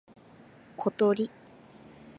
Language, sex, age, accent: Japanese, female, 19-29, 標準語